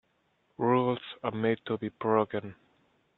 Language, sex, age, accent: English, male, 19-29, England English